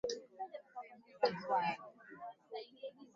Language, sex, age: Swahili, male, 19-29